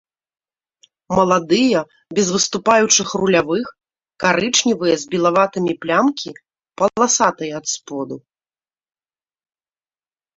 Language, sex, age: Belarusian, female, 30-39